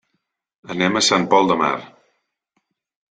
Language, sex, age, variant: Catalan, male, 40-49, Central